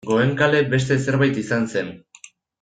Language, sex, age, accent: Basque, male, 19-29, Erdialdekoa edo Nafarra (Gipuzkoa, Nafarroa)